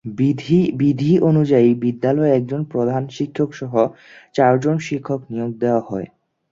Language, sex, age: Bengali, male, under 19